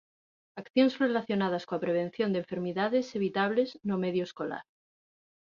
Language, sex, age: Galician, female, 40-49